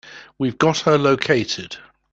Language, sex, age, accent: English, male, 70-79, England English